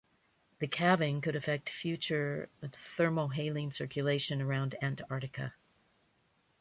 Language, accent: English, United States English